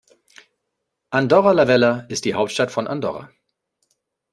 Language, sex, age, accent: German, male, 30-39, Deutschland Deutsch